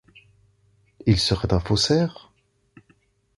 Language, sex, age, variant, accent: French, male, 40-49, Français d'Europe, Français de Suisse